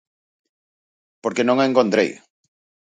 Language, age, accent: Galician, 40-49, Central (gheada)